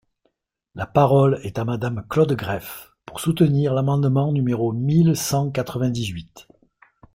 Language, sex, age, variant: French, male, 50-59, Français de métropole